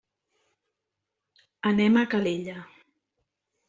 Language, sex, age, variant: Catalan, female, 50-59, Central